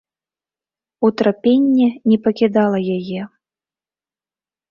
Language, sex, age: Belarusian, female, 30-39